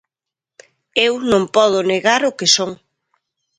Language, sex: Galician, female